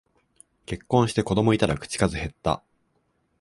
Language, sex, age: Japanese, male, 19-29